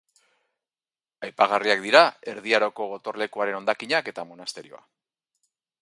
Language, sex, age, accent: Basque, male, 40-49, Erdialdekoa edo Nafarra (Gipuzkoa, Nafarroa)